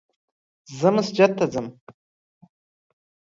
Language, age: Pashto, under 19